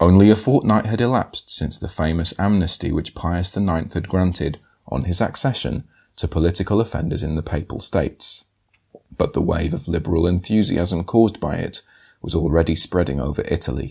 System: none